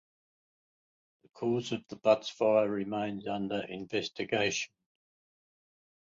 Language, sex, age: English, male, 80-89